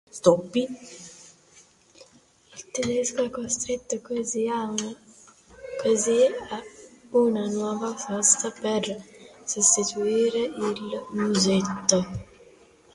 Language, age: Italian, 40-49